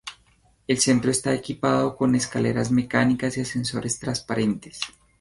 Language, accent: Spanish, Andino-Pacífico: Colombia, Perú, Ecuador, oeste de Bolivia y Venezuela andina